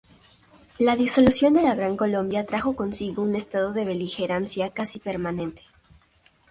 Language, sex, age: Spanish, female, under 19